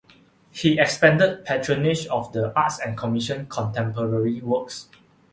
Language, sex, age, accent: English, male, 19-29, Malaysian English